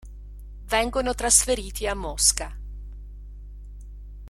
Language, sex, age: Italian, female, 50-59